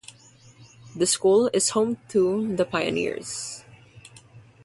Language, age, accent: English, 19-29, United States English; Filipino